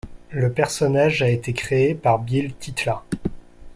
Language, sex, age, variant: French, male, 19-29, Français de métropole